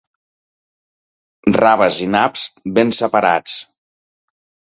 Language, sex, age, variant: Catalan, male, 40-49, Central